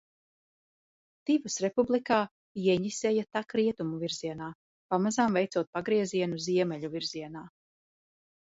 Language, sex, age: Latvian, female, 40-49